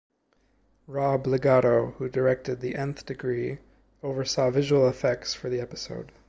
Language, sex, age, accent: English, male, 19-29, United States English